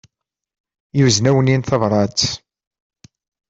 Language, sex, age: Kabyle, male, 30-39